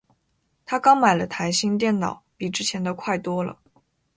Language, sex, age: Chinese, female, 19-29